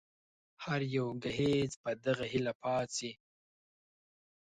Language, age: Pashto, 19-29